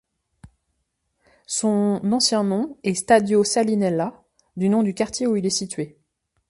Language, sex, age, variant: French, female, 40-49, Français de métropole